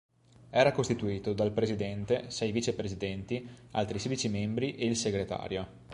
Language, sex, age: Italian, male, 19-29